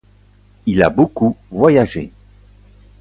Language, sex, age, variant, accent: French, male, 60-69, Français d'Europe, Français de Belgique